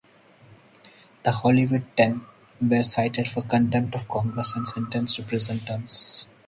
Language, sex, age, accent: English, male, 30-39, India and South Asia (India, Pakistan, Sri Lanka); Singaporean English